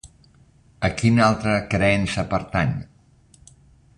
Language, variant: Catalan, Central